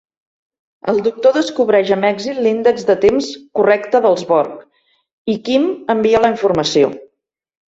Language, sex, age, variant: Catalan, female, 40-49, Central